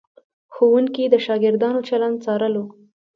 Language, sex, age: Pashto, female, 19-29